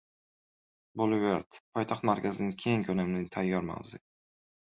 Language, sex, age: Uzbek, male, 19-29